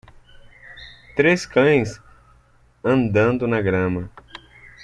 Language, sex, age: Portuguese, male, 30-39